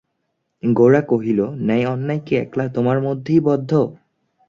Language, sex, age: Bengali, male, under 19